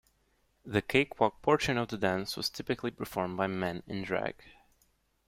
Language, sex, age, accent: English, male, 19-29, United States English